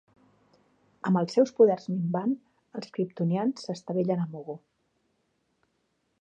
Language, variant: Catalan, Central